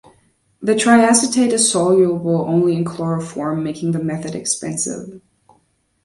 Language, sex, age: English, female, 19-29